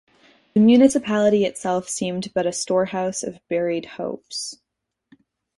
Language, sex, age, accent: English, female, 19-29, United States English